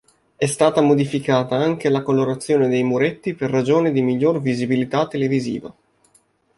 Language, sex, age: Italian, male, 19-29